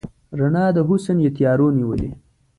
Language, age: Pashto, 30-39